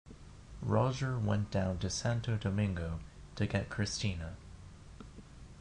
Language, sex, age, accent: English, male, under 19, United States English